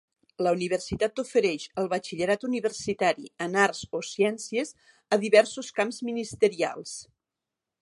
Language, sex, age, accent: Catalan, female, 60-69, occidental